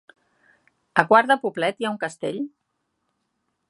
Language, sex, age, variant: Catalan, female, 50-59, Central